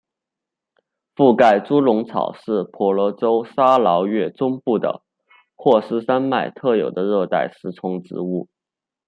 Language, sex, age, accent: Chinese, male, 19-29, 出生地：四川省